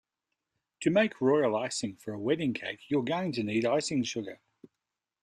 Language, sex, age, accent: English, male, 50-59, Australian English